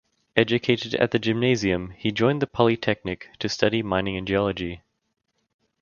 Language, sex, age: English, male, under 19